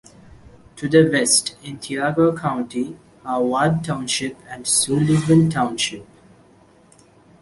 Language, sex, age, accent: English, male, 19-29, India and South Asia (India, Pakistan, Sri Lanka)